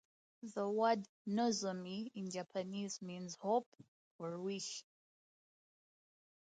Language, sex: English, female